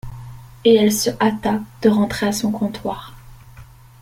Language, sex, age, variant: French, female, under 19, Français de métropole